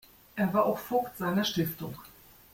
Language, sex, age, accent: German, female, 50-59, Deutschland Deutsch